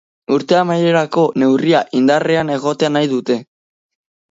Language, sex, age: Basque, female, 40-49